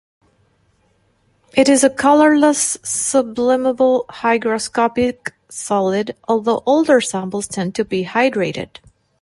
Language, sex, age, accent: English, female, 30-39, United States English